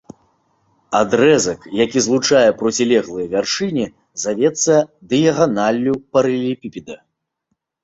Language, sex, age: Belarusian, male, 30-39